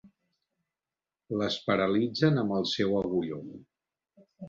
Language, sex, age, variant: Catalan, male, 50-59, Central